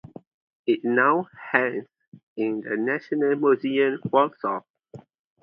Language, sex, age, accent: English, male, 19-29, Malaysian English